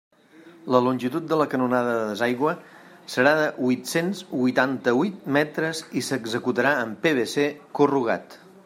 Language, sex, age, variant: Catalan, male, 50-59, Central